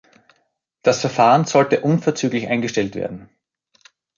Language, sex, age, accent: German, male, 30-39, Österreichisches Deutsch